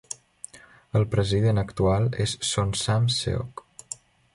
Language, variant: Catalan, Central